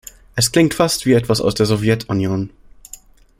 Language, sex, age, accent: German, male, 19-29, Deutschland Deutsch